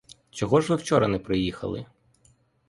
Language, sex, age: Ukrainian, male, 19-29